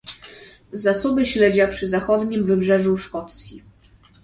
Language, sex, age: Polish, female, 19-29